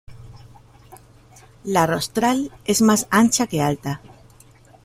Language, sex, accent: Spanish, female, España: Sur peninsular (Andalucia, Extremadura, Murcia)